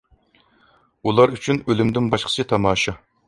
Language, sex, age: Uyghur, male, 40-49